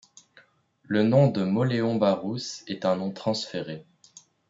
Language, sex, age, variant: French, male, under 19, Français de métropole